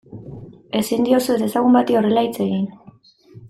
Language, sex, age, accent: Basque, female, 19-29, Erdialdekoa edo Nafarra (Gipuzkoa, Nafarroa)